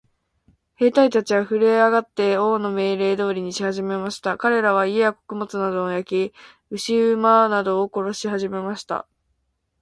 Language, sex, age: Japanese, female, 19-29